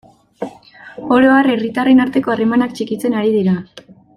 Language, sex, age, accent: Basque, female, 19-29, Erdialdekoa edo Nafarra (Gipuzkoa, Nafarroa)